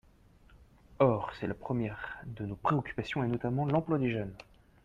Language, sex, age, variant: French, male, 40-49, Français de métropole